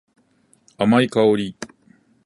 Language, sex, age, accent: Japanese, male, 40-49, 標準語